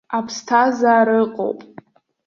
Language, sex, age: Abkhazian, female, under 19